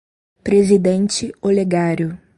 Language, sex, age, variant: Portuguese, female, 30-39, Portuguese (Brasil)